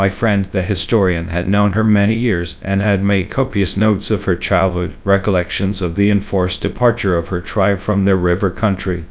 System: TTS, GradTTS